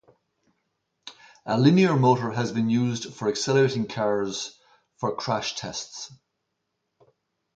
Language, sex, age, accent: English, male, 50-59, Irish English